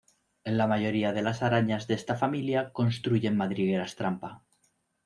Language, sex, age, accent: Spanish, male, 30-39, España: Centro-Sur peninsular (Madrid, Toledo, Castilla-La Mancha)